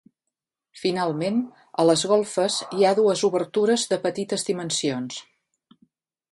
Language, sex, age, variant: Catalan, female, 50-59, Central